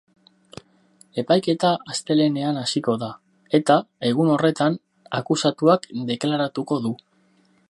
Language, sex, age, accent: Basque, male, 19-29, Mendebalekoa (Araba, Bizkaia, Gipuzkoako mendebaleko herri batzuk)